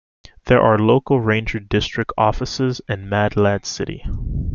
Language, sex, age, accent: English, male, 19-29, United States English